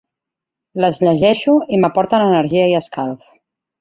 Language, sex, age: Catalan, female, 40-49